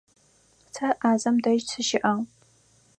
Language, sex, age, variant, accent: Adyghe, female, 19-29, Адыгабзэ (Кирил, пстэумэ зэдыряе), Бжъэдыгъу (Bjeduğ)